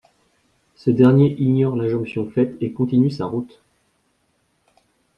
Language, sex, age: French, male, 30-39